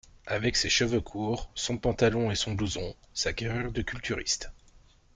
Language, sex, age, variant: French, male, 30-39, Français de métropole